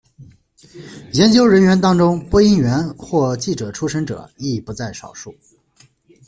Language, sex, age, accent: Chinese, male, 30-39, 出生地：江苏省